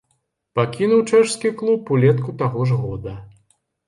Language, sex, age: Belarusian, male, 40-49